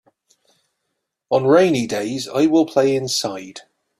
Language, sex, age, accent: English, male, 40-49, England English